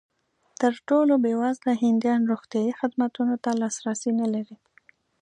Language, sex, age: Pashto, female, 19-29